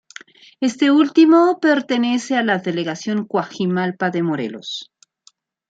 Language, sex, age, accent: Spanish, female, 50-59, México